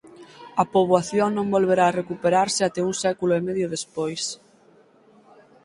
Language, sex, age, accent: Galician, female, 19-29, Atlántico (seseo e gheada)